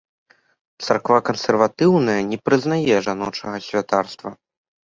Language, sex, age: Belarusian, male, under 19